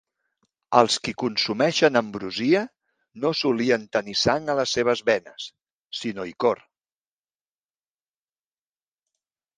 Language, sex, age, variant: Catalan, male, 50-59, Central